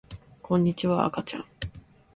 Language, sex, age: Japanese, female, 19-29